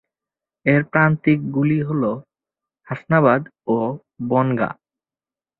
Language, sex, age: Bengali, male, 19-29